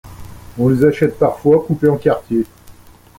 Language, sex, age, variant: French, male, 50-59, Français de métropole